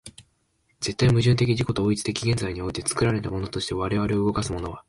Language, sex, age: Japanese, male, under 19